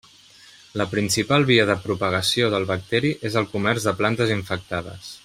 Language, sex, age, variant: Catalan, male, 30-39, Central